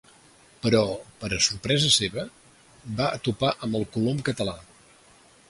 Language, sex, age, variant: Catalan, male, 60-69, Central